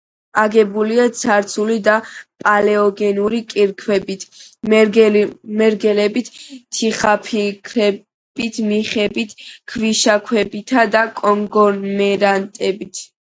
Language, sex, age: Georgian, female, 19-29